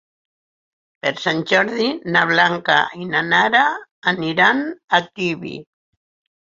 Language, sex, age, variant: Catalan, female, 70-79, Central